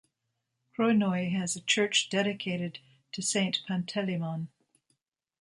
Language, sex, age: English, female, 60-69